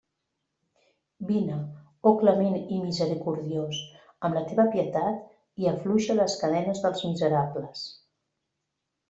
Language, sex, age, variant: Catalan, female, 40-49, Central